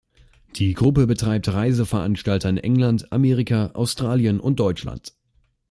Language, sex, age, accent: German, male, under 19, Deutschland Deutsch